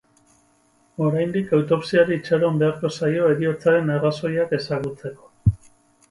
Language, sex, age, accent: Basque, male, 30-39, Mendebalekoa (Araba, Bizkaia, Gipuzkoako mendebaleko herri batzuk)